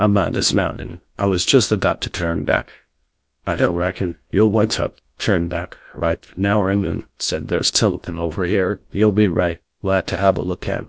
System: TTS, GlowTTS